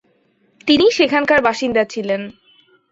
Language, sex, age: Bengali, female, 19-29